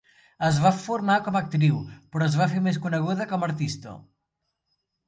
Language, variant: Catalan, Central